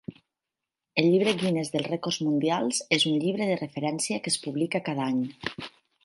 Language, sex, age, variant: Catalan, female, 40-49, Nord-Occidental